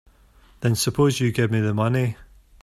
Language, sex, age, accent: English, male, 40-49, Scottish English